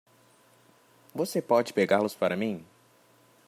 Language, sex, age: Portuguese, male, 19-29